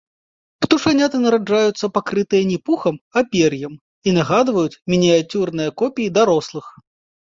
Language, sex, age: Belarusian, male, 30-39